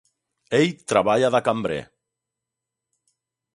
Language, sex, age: Catalan, male, 40-49